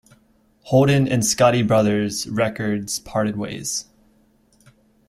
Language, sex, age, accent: English, male, 19-29, United States English